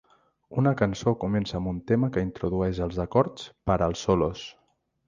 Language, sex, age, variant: Catalan, male, 19-29, Central